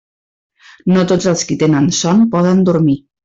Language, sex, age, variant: Catalan, female, 40-49, Central